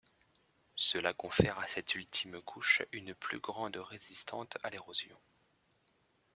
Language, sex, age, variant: French, male, 30-39, Français de métropole